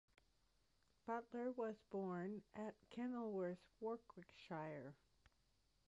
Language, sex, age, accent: English, female, 60-69, Canadian English